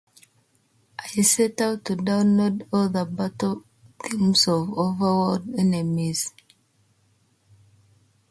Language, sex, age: English, female, 19-29